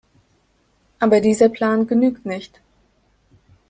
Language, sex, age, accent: German, female, 19-29, Deutschland Deutsch